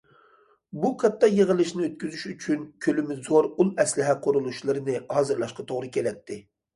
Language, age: Uyghur, 30-39